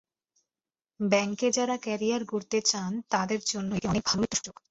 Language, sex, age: Bengali, female, 19-29